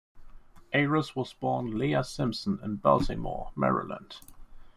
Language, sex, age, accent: English, male, under 19, German Accent